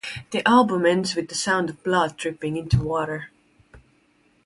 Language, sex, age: English, female, 19-29